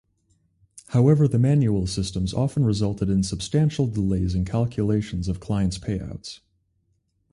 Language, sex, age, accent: English, male, 19-29, United States English